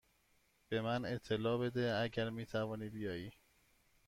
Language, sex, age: Persian, male, 30-39